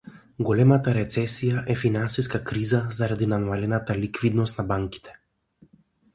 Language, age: Macedonian, 19-29